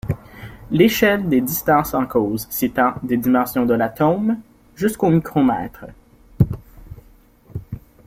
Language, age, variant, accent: French, under 19, Français d'Amérique du Nord, Français du Canada